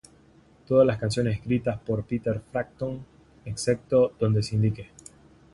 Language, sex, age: Spanish, male, 19-29